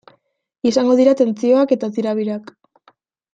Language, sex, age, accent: Basque, female, 19-29, Mendebalekoa (Araba, Bizkaia, Gipuzkoako mendebaleko herri batzuk)